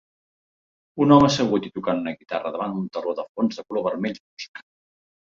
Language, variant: Catalan, Central